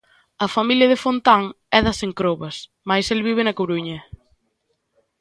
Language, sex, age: Galician, female, 19-29